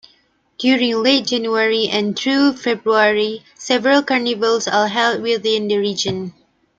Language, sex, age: English, female, 19-29